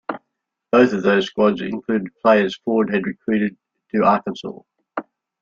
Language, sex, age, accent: English, male, 70-79, Australian English